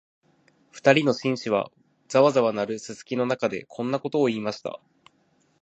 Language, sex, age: Japanese, male, 19-29